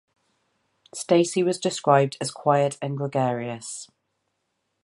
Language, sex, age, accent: English, female, 30-39, England English